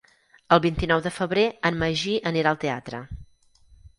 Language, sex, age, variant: Catalan, female, 50-59, Central